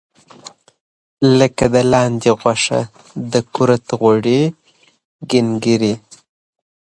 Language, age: Pashto, 19-29